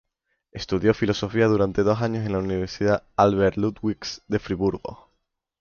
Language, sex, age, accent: Spanish, male, 19-29, España: Centro-Sur peninsular (Madrid, Toledo, Castilla-La Mancha); España: Islas Canarias